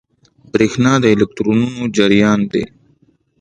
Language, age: Pashto, 19-29